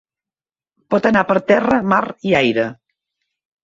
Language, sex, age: Catalan, female, 50-59